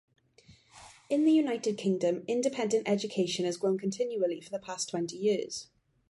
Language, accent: English, Welsh English